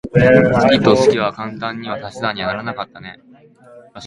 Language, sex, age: Japanese, male, 19-29